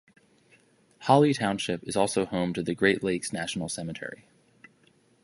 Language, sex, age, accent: English, male, 19-29, United States English